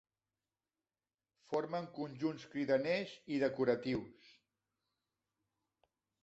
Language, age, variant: Catalan, 50-59, Central